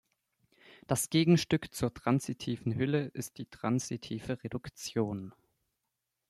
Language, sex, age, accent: German, male, under 19, Deutschland Deutsch